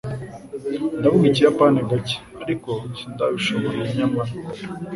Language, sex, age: Kinyarwanda, male, 19-29